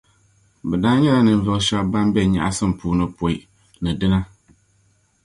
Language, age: Dagbani, 30-39